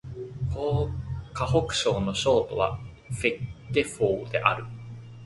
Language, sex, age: Japanese, male, under 19